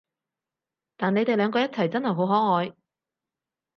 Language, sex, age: Cantonese, female, 30-39